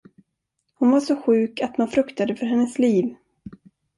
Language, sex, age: Swedish, female, 40-49